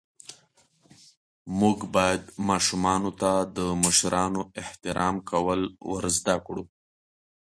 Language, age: Pashto, 30-39